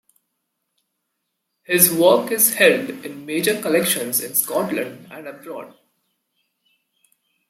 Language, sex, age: English, male, 19-29